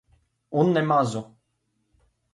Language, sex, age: Latvian, male, 19-29